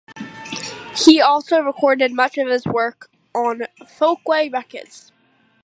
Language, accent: English, England English